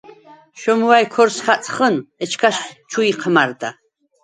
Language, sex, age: Svan, female, 70-79